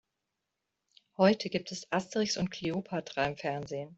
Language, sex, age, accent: German, female, 30-39, Deutschland Deutsch